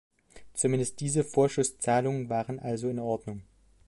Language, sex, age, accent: German, male, 19-29, Deutschland Deutsch